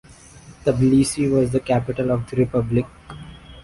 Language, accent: English, India and South Asia (India, Pakistan, Sri Lanka)